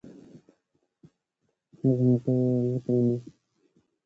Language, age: Indus Kohistani, 19-29